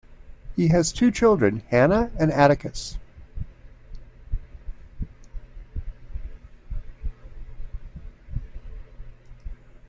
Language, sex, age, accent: English, male, 60-69, United States English